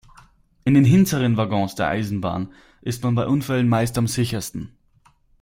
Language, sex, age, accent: German, male, 19-29, Österreichisches Deutsch